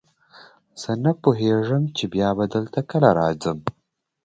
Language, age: Pashto, 19-29